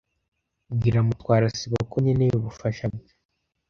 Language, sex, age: Kinyarwanda, male, under 19